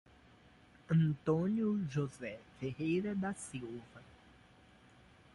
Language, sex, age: Portuguese, male, 19-29